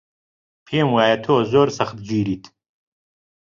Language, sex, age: Central Kurdish, male, 50-59